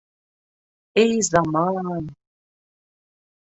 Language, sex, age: Bashkir, female, 30-39